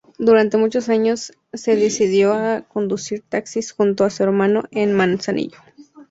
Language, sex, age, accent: Spanish, female, 19-29, México